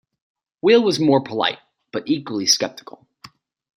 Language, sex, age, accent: English, male, 19-29, United States English